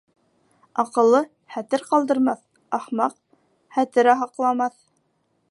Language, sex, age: Bashkir, female, 19-29